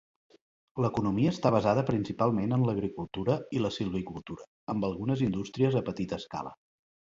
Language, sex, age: Catalan, male, 50-59